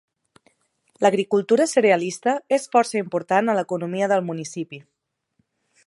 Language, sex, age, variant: Catalan, female, 19-29, Central